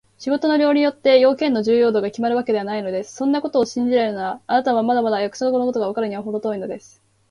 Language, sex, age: Japanese, female, 19-29